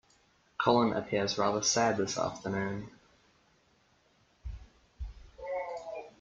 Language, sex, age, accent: English, male, under 19, New Zealand English